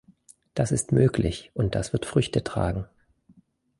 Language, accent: German, Deutschland Deutsch